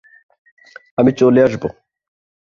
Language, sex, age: Bengali, male, 19-29